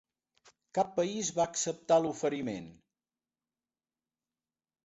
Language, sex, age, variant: Catalan, male, 60-69, Central